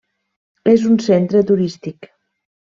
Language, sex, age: Catalan, female, 50-59